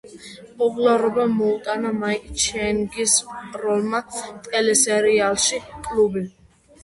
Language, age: Georgian, under 19